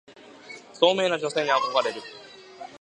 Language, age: Japanese, 19-29